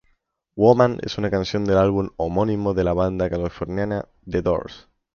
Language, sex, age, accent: Spanish, male, 19-29, España: Centro-Sur peninsular (Madrid, Toledo, Castilla-La Mancha); España: Islas Canarias